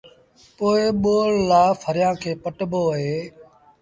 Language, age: Sindhi Bhil, 40-49